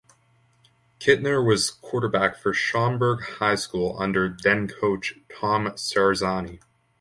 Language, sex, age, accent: English, male, 19-29, Canadian English